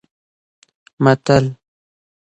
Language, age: Pashto, 19-29